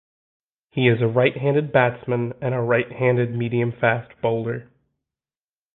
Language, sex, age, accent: English, male, 19-29, United States English